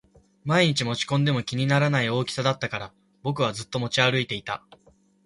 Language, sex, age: Japanese, male, 19-29